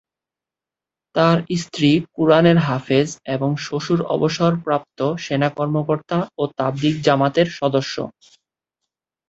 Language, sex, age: Bengali, male, 19-29